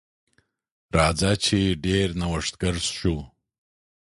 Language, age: Pashto, 50-59